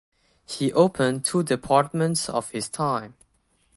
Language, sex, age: English, male, 19-29